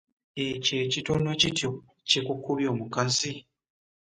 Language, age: Ganda, 19-29